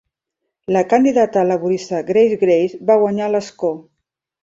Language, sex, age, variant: Catalan, female, 50-59, Central